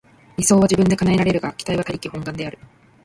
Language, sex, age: Japanese, female, 19-29